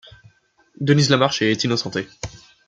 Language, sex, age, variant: French, male, 19-29, Français de métropole